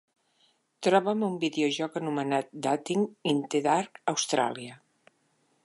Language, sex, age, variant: Catalan, female, 60-69, Central